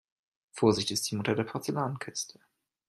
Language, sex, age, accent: German, male, 30-39, Deutschland Deutsch